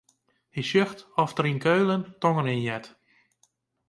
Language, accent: Western Frisian, Wâldfrysk